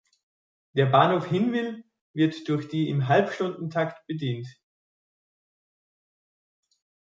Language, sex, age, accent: German, male, 30-39, Österreichisches Deutsch